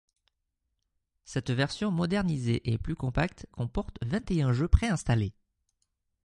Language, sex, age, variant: French, male, 30-39, Français de métropole